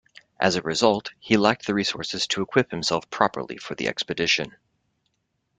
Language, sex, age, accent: English, male, 30-39, United States English